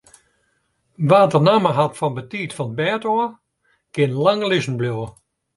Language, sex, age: Western Frisian, male, 70-79